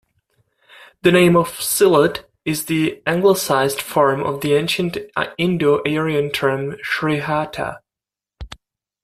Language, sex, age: English, male, 19-29